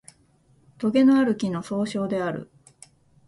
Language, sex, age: Japanese, female, 40-49